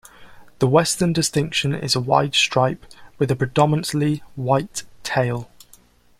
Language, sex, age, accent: English, male, under 19, England English